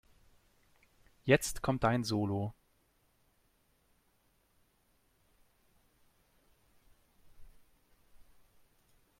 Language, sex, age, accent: German, male, 19-29, Deutschland Deutsch